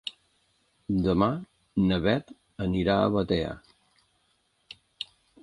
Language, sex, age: Catalan, male, 60-69